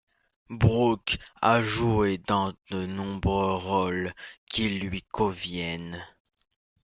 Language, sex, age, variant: French, male, under 19, Français de métropole